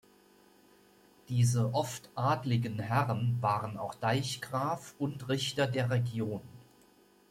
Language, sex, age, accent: German, male, 50-59, Deutschland Deutsch